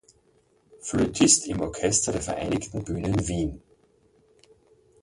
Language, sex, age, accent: German, male, 50-59, Österreichisches Deutsch